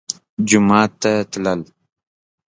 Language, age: Pashto, 19-29